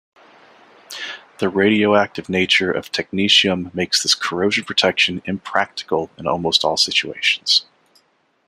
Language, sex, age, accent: English, male, 40-49, United States English